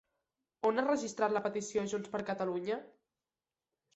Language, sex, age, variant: Catalan, female, 19-29, Central